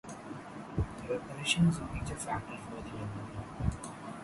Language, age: English, under 19